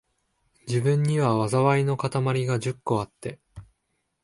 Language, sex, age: Japanese, male, 19-29